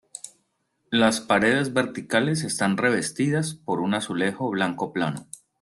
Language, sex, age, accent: Spanish, male, 30-39, Caribe: Cuba, Venezuela, Puerto Rico, República Dominicana, Panamá, Colombia caribeña, México caribeño, Costa del golfo de México